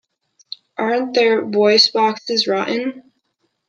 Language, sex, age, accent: English, male, 19-29, United States English